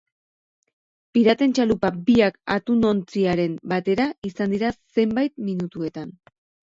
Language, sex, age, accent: Basque, female, 40-49, Erdialdekoa edo Nafarra (Gipuzkoa, Nafarroa)